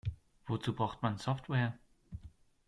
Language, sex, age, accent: German, male, 30-39, Deutschland Deutsch